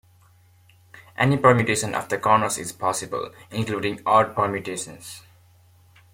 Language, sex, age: English, male, 19-29